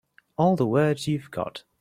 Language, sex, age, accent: English, male, 19-29, England English